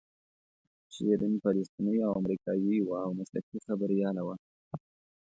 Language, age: Pashto, 30-39